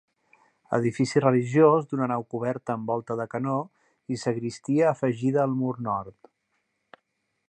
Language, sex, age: Catalan, male, 40-49